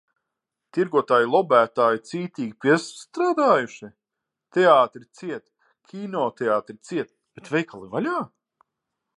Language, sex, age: Latvian, male, 30-39